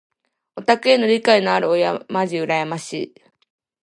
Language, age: Japanese, 19-29